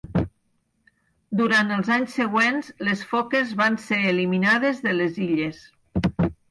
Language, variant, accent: Catalan, Nord-Occidental, nord-occidental